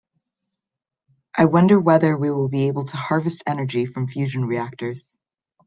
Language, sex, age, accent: English, female, 19-29, United States English